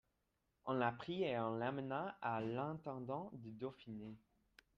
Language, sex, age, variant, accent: French, male, under 19, Français d'Amérique du Nord, Français du Canada